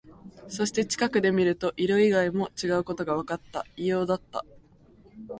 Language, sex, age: Japanese, female, under 19